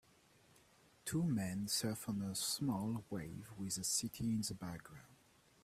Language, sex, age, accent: English, male, 30-39, Canadian English